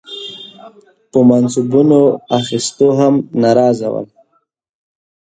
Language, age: Pashto, 19-29